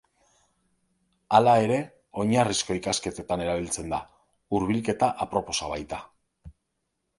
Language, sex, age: Basque, male, 40-49